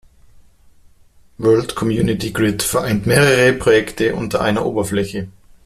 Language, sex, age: German, male, 30-39